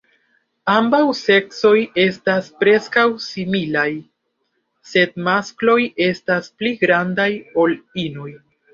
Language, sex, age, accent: Esperanto, male, 19-29, Internacia